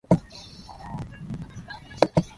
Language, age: English, under 19